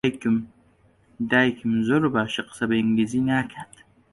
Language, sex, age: Central Kurdish, male, 19-29